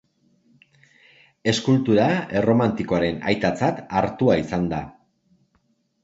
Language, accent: Basque, Erdialdekoa edo Nafarra (Gipuzkoa, Nafarroa)